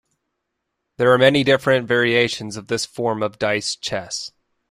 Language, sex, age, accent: English, male, 19-29, United States English